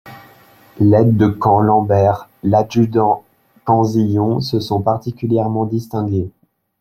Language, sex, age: French, male, 19-29